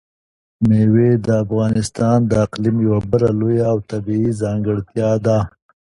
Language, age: Pashto, 40-49